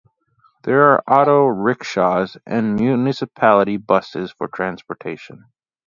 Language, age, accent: English, 30-39, United States English